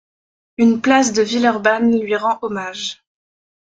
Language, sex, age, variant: French, female, 19-29, Français de métropole